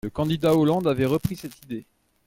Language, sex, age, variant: French, male, 40-49, Français de métropole